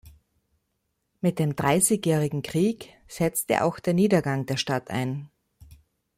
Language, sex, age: German, female, 50-59